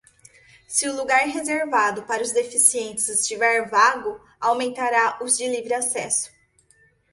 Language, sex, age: Portuguese, female, 30-39